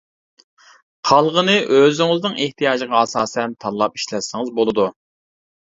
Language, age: Uyghur, 40-49